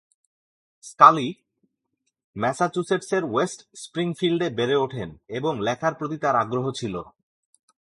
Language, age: Bengali, 30-39